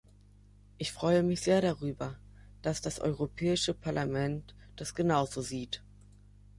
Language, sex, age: German, male, under 19